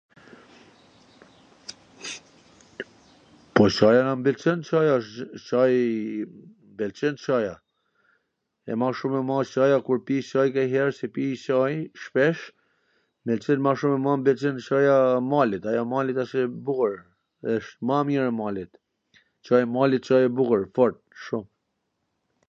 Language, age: Gheg Albanian, 40-49